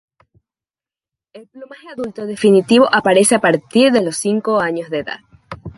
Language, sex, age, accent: Spanish, female, 19-29, Andino-Pacífico: Colombia, Perú, Ecuador, oeste de Bolivia y Venezuela andina